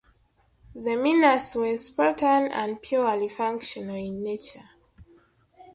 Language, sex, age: English, female, 19-29